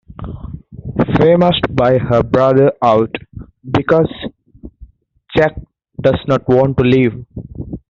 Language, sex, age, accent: English, male, 19-29, England English